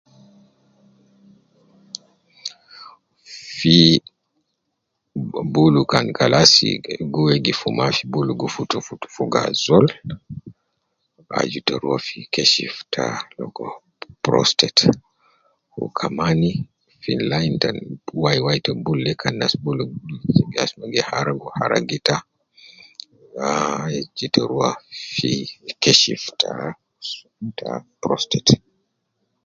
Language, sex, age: Nubi, male, 50-59